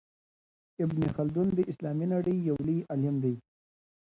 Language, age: Pashto, 19-29